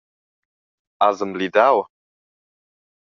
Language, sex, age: Romansh, male, under 19